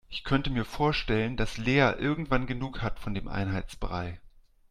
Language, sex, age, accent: German, male, 40-49, Deutschland Deutsch